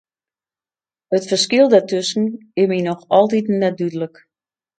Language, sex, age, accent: Western Frisian, female, 40-49, Wâldfrysk